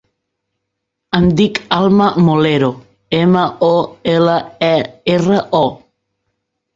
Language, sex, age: Catalan, female, 40-49